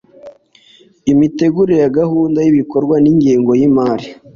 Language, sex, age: Kinyarwanda, male, 19-29